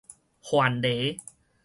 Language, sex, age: Min Nan Chinese, male, 19-29